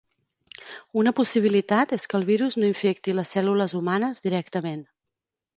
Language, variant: Catalan, Central